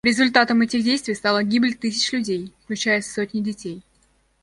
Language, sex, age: Russian, female, under 19